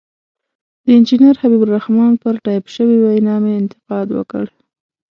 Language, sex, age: Pashto, female, 19-29